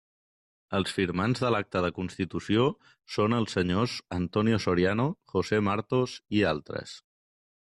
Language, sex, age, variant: Catalan, male, 30-39, Central